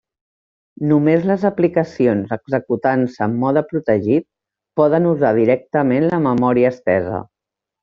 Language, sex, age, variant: Catalan, female, 50-59, Central